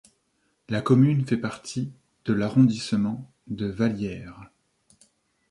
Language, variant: French, Français de métropole